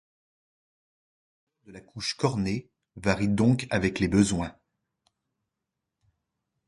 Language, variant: French, Français de métropole